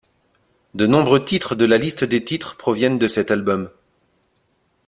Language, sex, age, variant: French, male, 30-39, Français de métropole